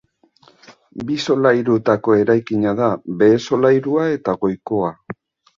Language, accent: Basque, Mendebalekoa (Araba, Bizkaia, Gipuzkoako mendebaleko herri batzuk)